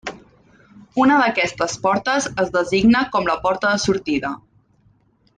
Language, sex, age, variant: Catalan, female, 19-29, Central